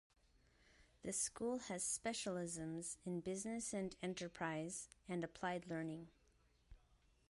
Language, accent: English, United States English